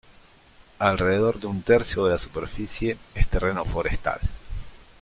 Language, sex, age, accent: Spanish, male, 40-49, Rioplatense: Argentina, Uruguay, este de Bolivia, Paraguay